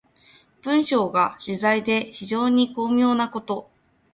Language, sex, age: Japanese, female, 19-29